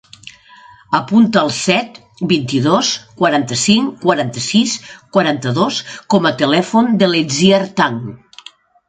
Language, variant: Catalan, Nord-Occidental